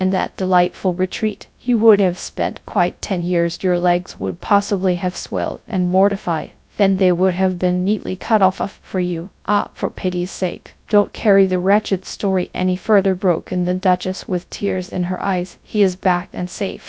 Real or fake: fake